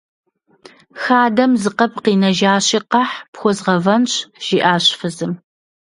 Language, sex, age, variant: Kabardian, female, 40-49, Адыгэбзэ (Къэбэрдей, Кирил, Урысей)